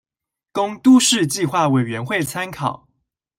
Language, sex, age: Chinese, male, 19-29